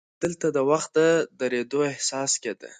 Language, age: Pashto, under 19